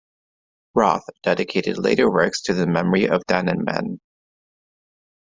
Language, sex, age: English, male, 19-29